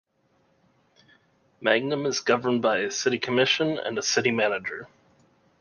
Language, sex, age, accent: English, male, 30-39, United States English